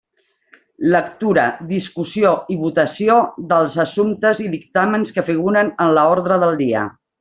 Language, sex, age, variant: Catalan, female, 50-59, Central